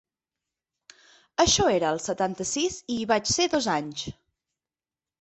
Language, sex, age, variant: Catalan, female, 30-39, Central